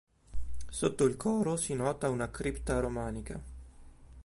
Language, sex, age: Italian, male, 19-29